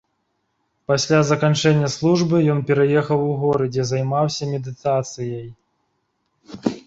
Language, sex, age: Belarusian, male, 30-39